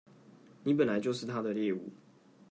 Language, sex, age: Chinese, male, 19-29